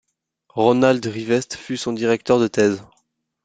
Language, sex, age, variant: French, male, under 19, Français de métropole